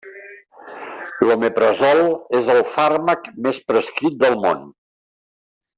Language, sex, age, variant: Catalan, male, 70-79, Central